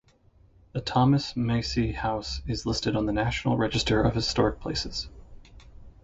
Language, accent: English, United States English